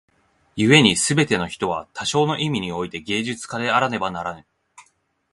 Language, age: Japanese, 19-29